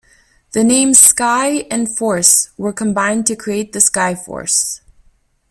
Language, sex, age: English, female, 19-29